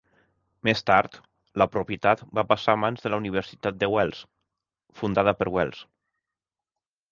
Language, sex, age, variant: Catalan, male, 30-39, Central